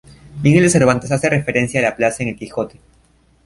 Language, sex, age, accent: Spanish, male, under 19, Andino-Pacífico: Colombia, Perú, Ecuador, oeste de Bolivia y Venezuela andina